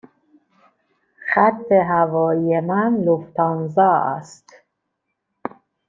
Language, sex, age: Persian, female, 50-59